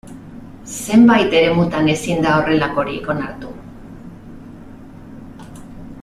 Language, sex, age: Basque, female, 40-49